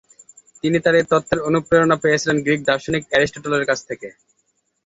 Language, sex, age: Bengali, male, 30-39